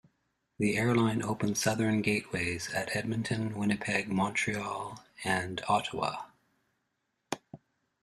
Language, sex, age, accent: English, male, 50-59, Canadian English